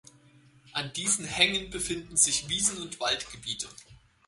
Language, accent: German, Deutschland Deutsch